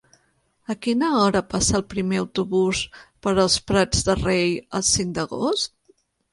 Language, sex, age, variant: Catalan, female, 40-49, Central